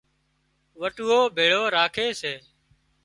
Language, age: Wadiyara Koli, 40-49